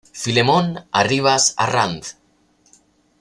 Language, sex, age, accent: Spanish, male, 19-29, España: Norte peninsular (Asturias, Castilla y León, Cantabria, País Vasco, Navarra, Aragón, La Rioja, Guadalajara, Cuenca)